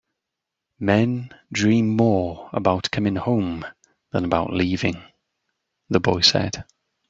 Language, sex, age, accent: English, male, 30-39, England English